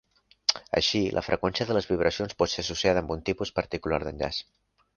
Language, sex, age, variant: Catalan, male, under 19, Central